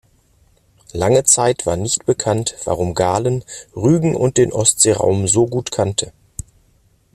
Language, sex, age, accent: German, male, 40-49, Deutschland Deutsch